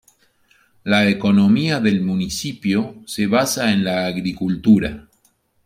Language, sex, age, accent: Spanish, male, 50-59, Rioplatense: Argentina, Uruguay, este de Bolivia, Paraguay